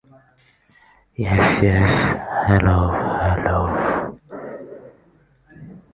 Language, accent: English, United States English